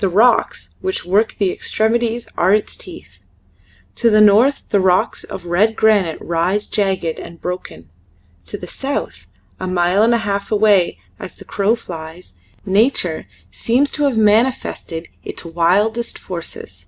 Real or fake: real